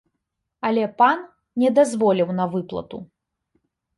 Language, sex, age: Belarusian, female, 30-39